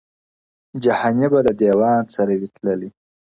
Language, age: Pashto, 19-29